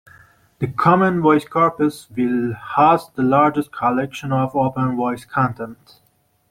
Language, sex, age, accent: English, male, 19-29, United States English